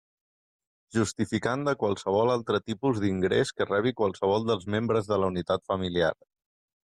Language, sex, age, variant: Catalan, male, 30-39, Central